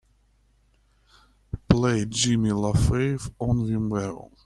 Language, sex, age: English, male, 40-49